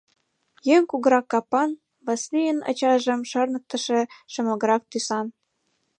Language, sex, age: Mari, female, 19-29